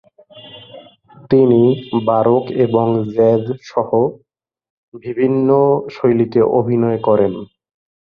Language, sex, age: Bengali, male, 19-29